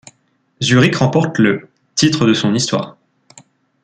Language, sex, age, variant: French, male, 19-29, Français de métropole